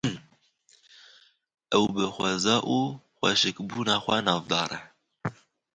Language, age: Kurdish, 19-29